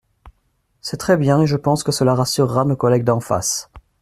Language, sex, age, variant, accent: French, male, 40-49, Français d'Amérique du Nord, Français du Canada